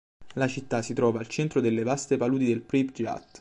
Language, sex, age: Italian, male, 19-29